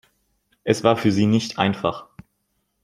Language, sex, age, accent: German, male, 19-29, Deutschland Deutsch